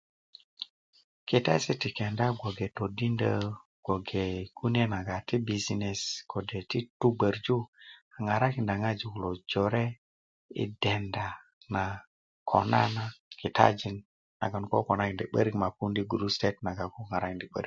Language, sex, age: Kuku, male, 30-39